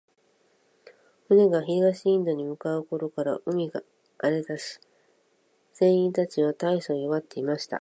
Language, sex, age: Japanese, female, 50-59